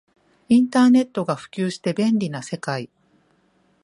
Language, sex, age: Japanese, female, 40-49